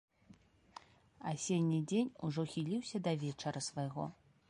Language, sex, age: Belarusian, female, 30-39